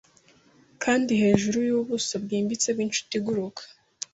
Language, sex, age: Kinyarwanda, female, 30-39